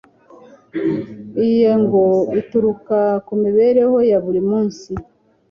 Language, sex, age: Kinyarwanda, female, 50-59